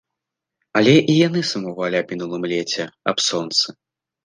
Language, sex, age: Belarusian, male, under 19